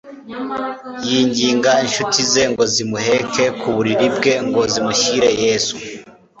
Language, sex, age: Kinyarwanda, male, 19-29